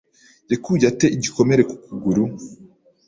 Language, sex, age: Kinyarwanda, female, 19-29